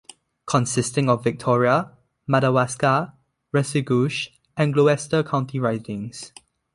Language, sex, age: English, male, under 19